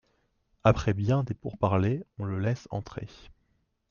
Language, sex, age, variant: French, male, 19-29, Français de métropole